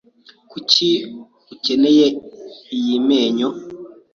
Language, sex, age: Kinyarwanda, male, 19-29